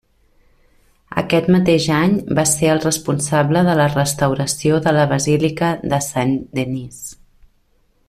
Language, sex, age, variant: Catalan, female, 40-49, Nord-Occidental